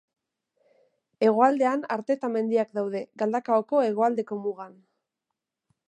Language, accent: Basque, Mendebalekoa (Araba, Bizkaia, Gipuzkoako mendebaleko herri batzuk)